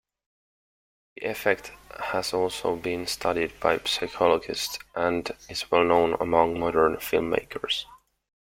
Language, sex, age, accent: English, male, 19-29, United States English